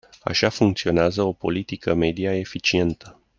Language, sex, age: Romanian, male, 40-49